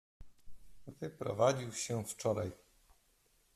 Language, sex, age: Polish, male, 30-39